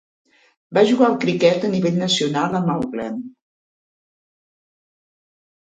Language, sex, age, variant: Catalan, female, 50-59, Central